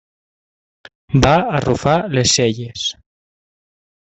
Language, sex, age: Catalan, male, 30-39